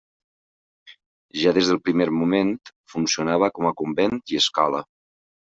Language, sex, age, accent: Catalan, male, 40-49, valencià